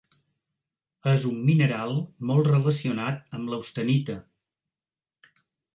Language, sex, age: Catalan, male, 60-69